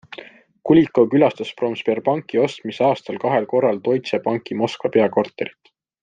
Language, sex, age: Estonian, male, 19-29